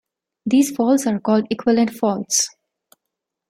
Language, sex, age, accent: English, female, 30-39, India and South Asia (India, Pakistan, Sri Lanka)